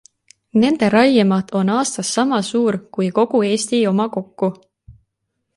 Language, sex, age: Estonian, female, 19-29